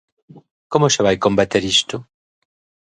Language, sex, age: Galician, male, 40-49